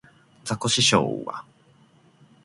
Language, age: Japanese, 19-29